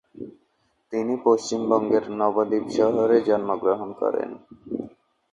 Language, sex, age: Bengali, male, under 19